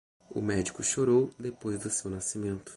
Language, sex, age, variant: Portuguese, male, 19-29, Portuguese (Brasil)